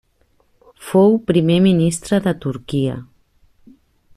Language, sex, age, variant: Catalan, female, 40-49, Nord-Occidental